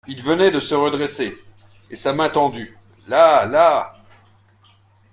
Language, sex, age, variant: French, male, 40-49, Français de métropole